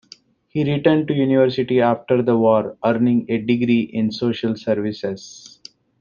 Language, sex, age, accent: English, male, 30-39, India and South Asia (India, Pakistan, Sri Lanka)